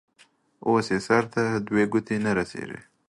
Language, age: Pashto, 19-29